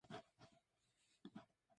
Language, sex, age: Japanese, male, 19-29